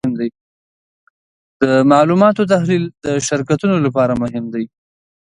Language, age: Pashto, 30-39